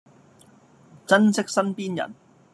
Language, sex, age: Cantonese, male, 40-49